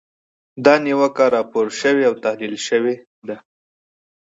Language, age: Pashto, 19-29